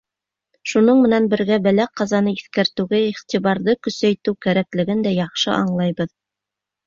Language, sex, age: Bashkir, female, 40-49